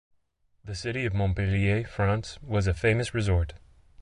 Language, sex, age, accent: English, male, 30-39, United States English